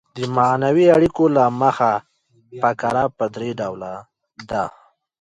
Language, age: Pashto, 19-29